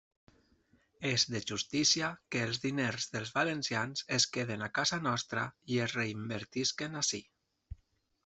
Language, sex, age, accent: Catalan, male, 30-39, valencià